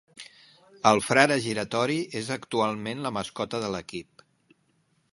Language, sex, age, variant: Catalan, male, 50-59, Central